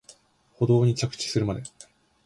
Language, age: Japanese, 19-29